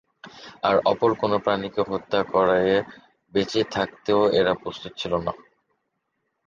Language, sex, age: Bengali, male, 19-29